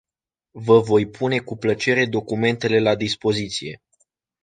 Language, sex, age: Romanian, male, 19-29